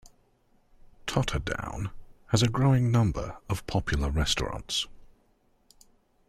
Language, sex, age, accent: English, male, 30-39, England English